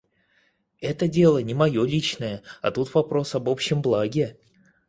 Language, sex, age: Russian, male, 30-39